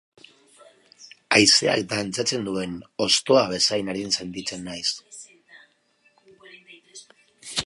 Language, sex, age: Basque, male, 40-49